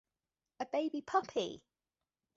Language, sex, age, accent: English, female, 19-29, England English; New Zealand English